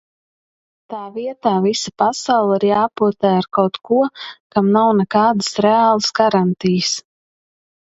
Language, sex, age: Latvian, female, 30-39